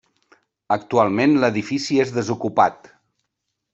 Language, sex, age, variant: Catalan, male, 50-59, Central